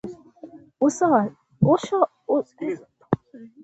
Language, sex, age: Swahili, female, 19-29